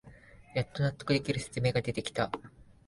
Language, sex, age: Japanese, male, 19-29